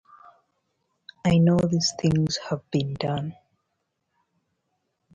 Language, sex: English, female